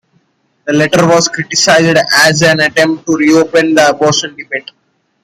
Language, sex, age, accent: English, male, under 19, India and South Asia (India, Pakistan, Sri Lanka)